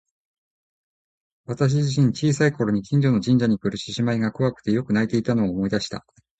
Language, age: Japanese, 50-59